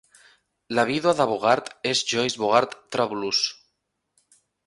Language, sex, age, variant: Catalan, male, 19-29, Central